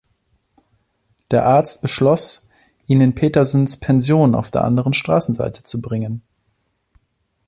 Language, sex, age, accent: German, male, 30-39, Deutschland Deutsch